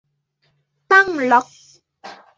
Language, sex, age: Thai, female, under 19